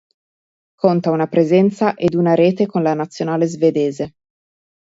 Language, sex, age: Italian, female, 30-39